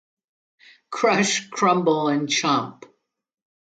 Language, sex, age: English, female, 70-79